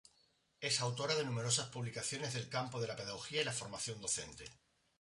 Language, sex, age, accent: Spanish, male, 60-69, España: Sur peninsular (Andalucia, Extremadura, Murcia)